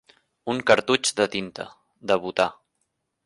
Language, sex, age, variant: Catalan, male, 19-29, Central